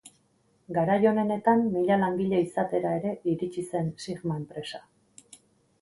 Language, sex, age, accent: Basque, female, 50-59, Erdialdekoa edo Nafarra (Gipuzkoa, Nafarroa)